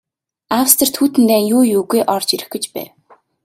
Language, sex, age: Mongolian, female, 19-29